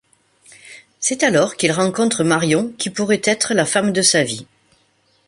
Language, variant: French, Français de métropole